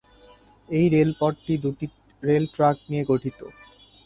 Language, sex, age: Bengali, male, 19-29